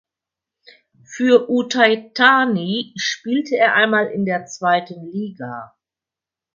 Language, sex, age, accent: German, female, 60-69, Deutschland Deutsch